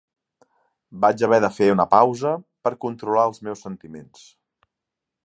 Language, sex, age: Catalan, male, 40-49